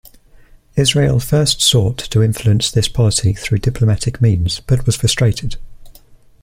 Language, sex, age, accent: English, male, 19-29, England English